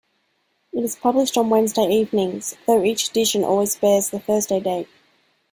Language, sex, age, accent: English, female, 19-29, Australian English